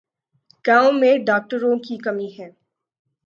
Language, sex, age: Urdu, female, 19-29